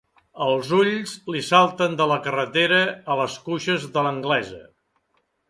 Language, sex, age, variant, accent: Catalan, male, 60-69, Central, central